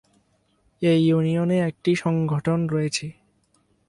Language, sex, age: Bengali, male, 19-29